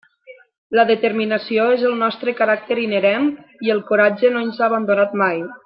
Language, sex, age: Catalan, female, 30-39